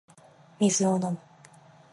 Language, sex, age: Japanese, female, under 19